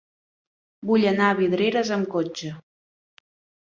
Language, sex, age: Catalan, female, 30-39